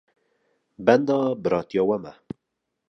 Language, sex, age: Kurdish, male, 30-39